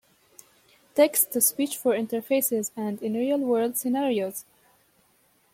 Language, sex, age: English, female, 19-29